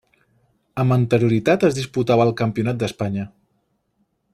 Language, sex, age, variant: Catalan, male, 19-29, Central